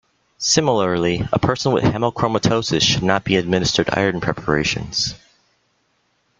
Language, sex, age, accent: English, male, 19-29, United States English